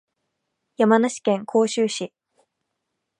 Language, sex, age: Japanese, female, 19-29